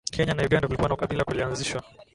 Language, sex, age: Swahili, male, 19-29